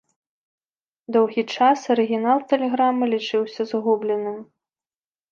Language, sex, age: Belarusian, female, 19-29